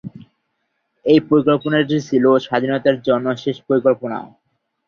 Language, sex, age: Bengali, male, 19-29